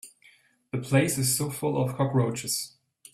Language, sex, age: English, male, 19-29